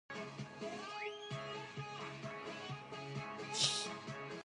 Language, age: English, under 19